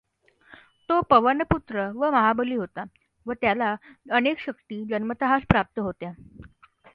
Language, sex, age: Marathi, female, under 19